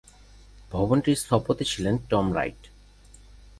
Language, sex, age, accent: Bengali, male, 19-29, Native